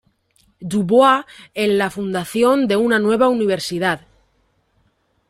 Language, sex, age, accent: Spanish, female, 19-29, España: Centro-Sur peninsular (Madrid, Toledo, Castilla-La Mancha)